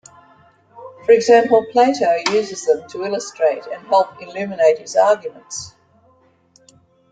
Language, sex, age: English, female, 60-69